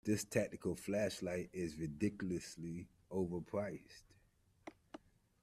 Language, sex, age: English, male, 50-59